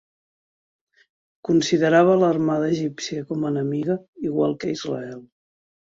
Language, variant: Catalan, Central